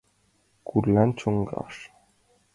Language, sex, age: Mari, male, under 19